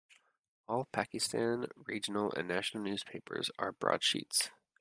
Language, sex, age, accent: English, male, 19-29, United States English